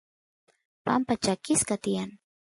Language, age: Santiago del Estero Quichua, 30-39